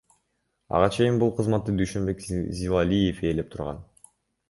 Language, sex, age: Kyrgyz, male, under 19